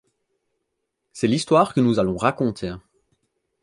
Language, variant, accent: French, Français d'Europe, Français de Belgique